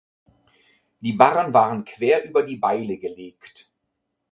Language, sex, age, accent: German, male, 50-59, Deutschland Deutsch